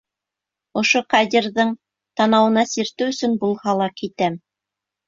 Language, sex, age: Bashkir, female, 40-49